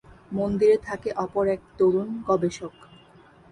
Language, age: Bengali, 19-29